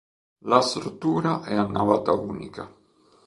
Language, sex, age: Italian, male, 50-59